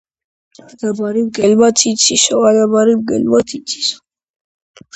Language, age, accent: Georgian, under 19, ჩვეულებრივი